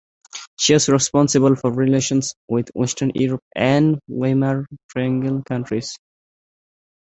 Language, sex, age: English, male, 19-29